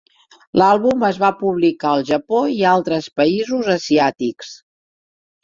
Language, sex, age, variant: Catalan, female, 50-59, Central